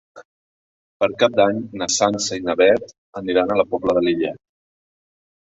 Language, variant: Catalan, Central